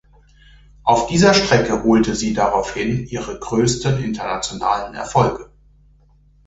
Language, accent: German, Deutschland Deutsch